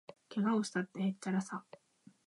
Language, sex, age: Japanese, female, under 19